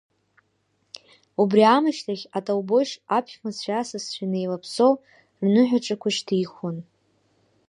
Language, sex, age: Abkhazian, female, 19-29